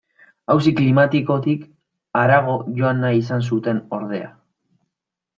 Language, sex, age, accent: Basque, male, 19-29, Mendebalekoa (Araba, Bizkaia, Gipuzkoako mendebaleko herri batzuk)